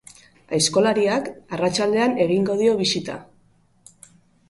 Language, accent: Basque, Mendebalekoa (Araba, Bizkaia, Gipuzkoako mendebaleko herri batzuk)